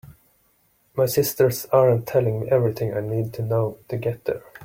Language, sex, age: English, male, 30-39